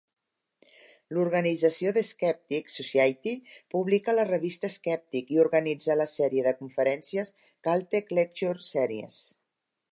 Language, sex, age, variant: Catalan, female, 60-69, Central